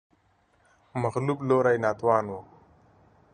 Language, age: Pashto, 30-39